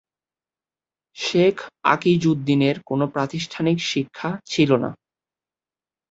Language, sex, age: Bengali, male, 19-29